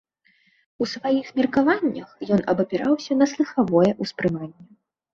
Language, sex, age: Belarusian, female, 19-29